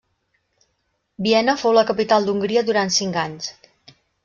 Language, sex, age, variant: Catalan, female, 50-59, Central